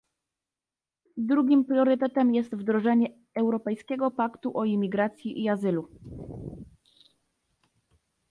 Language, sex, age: Polish, female, 19-29